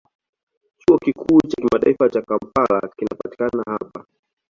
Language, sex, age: Swahili, male, 19-29